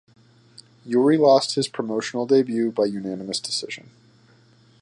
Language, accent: English, United States English